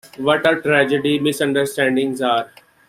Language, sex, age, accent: English, male, 30-39, United States English